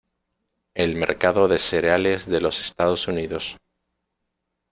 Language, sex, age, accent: Spanish, male, 40-49, Andino-Pacífico: Colombia, Perú, Ecuador, oeste de Bolivia y Venezuela andina